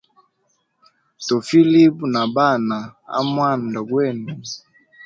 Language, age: Hemba, 19-29